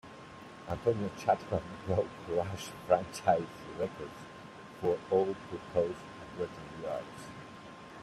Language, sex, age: English, male, 30-39